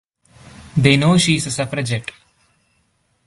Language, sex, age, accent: English, male, 19-29, India and South Asia (India, Pakistan, Sri Lanka)